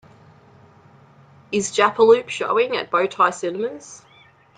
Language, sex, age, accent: English, female, 30-39, Australian English